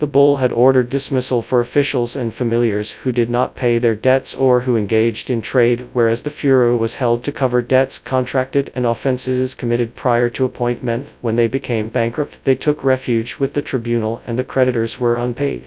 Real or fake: fake